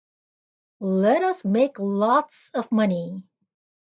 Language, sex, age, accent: English, female, 50-59, United States English